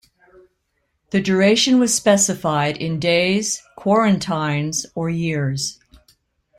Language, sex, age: English, female, 60-69